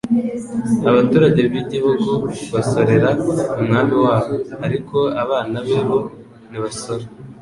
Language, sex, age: Kinyarwanda, male, 19-29